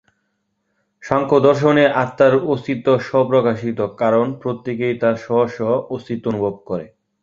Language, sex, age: Bengali, male, 19-29